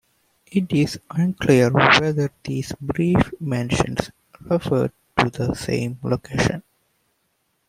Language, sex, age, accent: English, male, 19-29, United States English